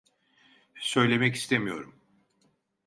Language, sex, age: Turkish, male, 60-69